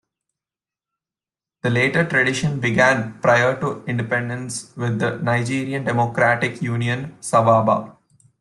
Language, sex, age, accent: English, male, 19-29, India and South Asia (India, Pakistan, Sri Lanka)